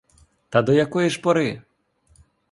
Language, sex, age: Ukrainian, male, 19-29